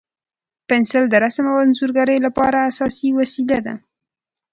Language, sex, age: Pashto, female, 19-29